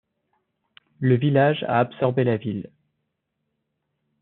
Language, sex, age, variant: French, male, 19-29, Français de métropole